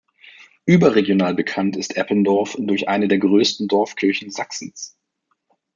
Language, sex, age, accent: German, male, 30-39, Deutschland Deutsch